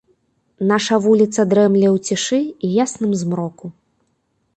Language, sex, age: Belarusian, female, 19-29